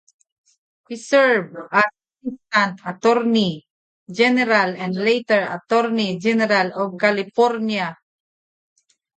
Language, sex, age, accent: English, female, 19-29, Filipino